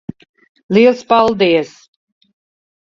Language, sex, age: Latvian, female, 50-59